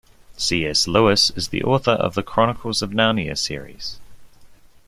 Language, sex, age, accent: English, male, 19-29, New Zealand English